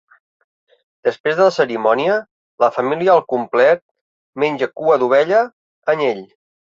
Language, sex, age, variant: Catalan, male, 40-49, Central